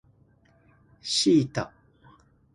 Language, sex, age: Japanese, male, 30-39